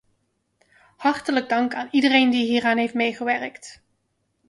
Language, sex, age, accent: Dutch, female, 30-39, Nederlands Nederlands